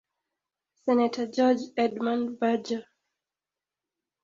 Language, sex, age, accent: English, female, 19-29, United States English